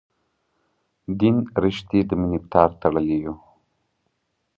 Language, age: Pashto, 19-29